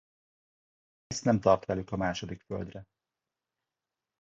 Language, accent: Hungarian, budapesti